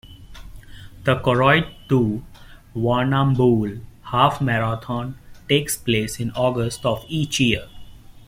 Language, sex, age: English, male, 19-29